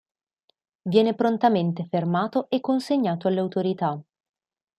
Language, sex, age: Italian, female, 19-29